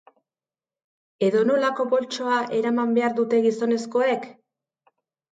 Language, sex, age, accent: Basque, female, 40-49, Erdialdekoa edo Nafarra (Gipuzkoa, Nafarroa)